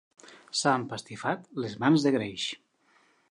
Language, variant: Catalan, Nord-Occidental